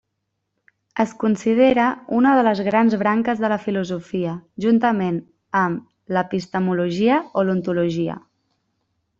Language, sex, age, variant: Catalan, female, 19-29, Central